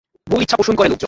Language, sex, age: Bengali, male, 19-29